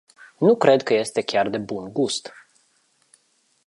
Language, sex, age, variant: Romanian, male, 40-49, Romanian-Romania